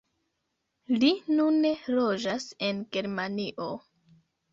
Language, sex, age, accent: Esperanto, female, 19-29, Internacia